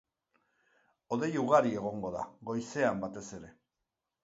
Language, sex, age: Basque, male, 60-69